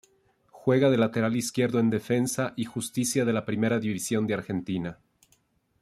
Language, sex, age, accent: Spanish, male, 40-49, México